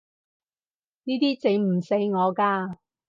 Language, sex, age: Cantonese, female, 30-39